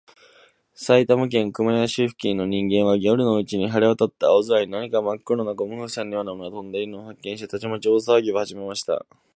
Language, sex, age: Japanese, male, 19-29